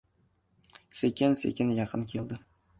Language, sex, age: Uzbek, male, under 19